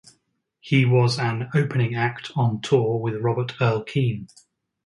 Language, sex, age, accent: English, male, 30-39, England English